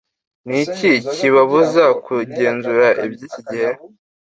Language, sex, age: Kinyarwanda, male, under 19